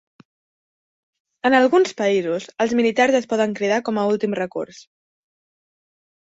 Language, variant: Catalan, Central